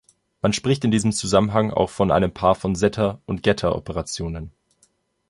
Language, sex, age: German, male, 19-29